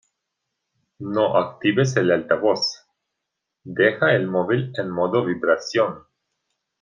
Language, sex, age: Spanish, male, 30-39